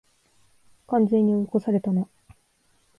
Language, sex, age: Japanese, female, 19-29